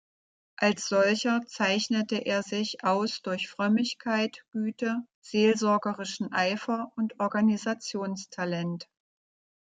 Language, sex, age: German, female, 60-69